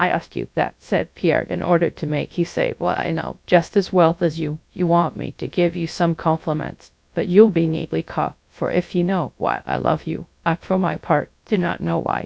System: TTS, GradTTS